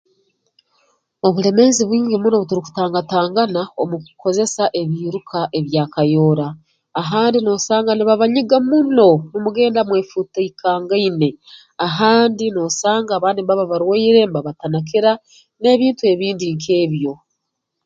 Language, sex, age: Tooro, female, 40-49